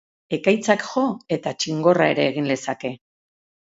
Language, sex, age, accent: Basque, female, 50-59, Erdialdekoa edo Nafarra (Gipuzkoa, Nafarroa)